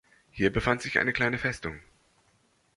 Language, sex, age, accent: German, male, 40-49, Deutschland Deutsch